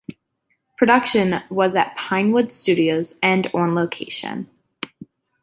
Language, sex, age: English, female, 19-29